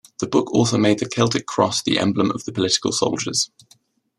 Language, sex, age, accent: English, male, 19-29, England English